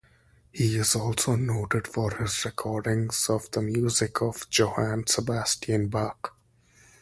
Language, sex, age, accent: English, male, 19-29, India and South Asia (India, Pakistan, Sri Lanka)